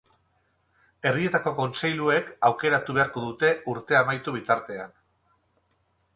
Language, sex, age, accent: Basque, male, 50-59, Erdialdekoa edo Nafarra (Gipuzkoa, Nafarroa)